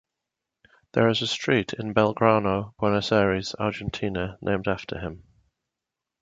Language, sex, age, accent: English, male, 40-49, England English